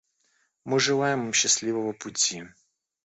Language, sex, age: Russian, male, 19-29